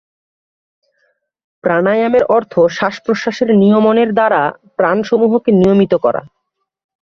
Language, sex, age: Bengali, male, 19-29